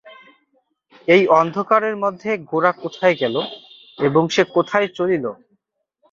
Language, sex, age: Bengali, male, 30-39